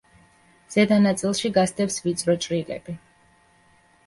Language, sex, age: Georgian, female, 30-39